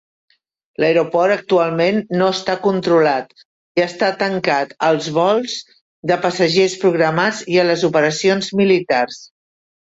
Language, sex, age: Catalan, female, 60-69